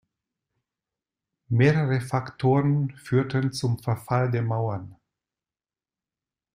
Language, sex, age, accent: German, male, 50-59, Deutschland Deutsch